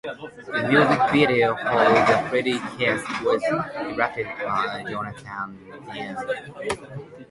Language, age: English, 19-29